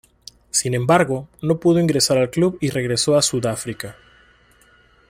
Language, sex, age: Spanish, male, 30-39